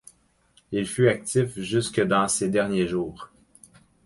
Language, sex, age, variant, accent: French, male, 30-39, Français d'Amérique du Nord, Français du Canada